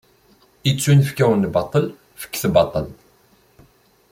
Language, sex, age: Kabyle, male, 30-39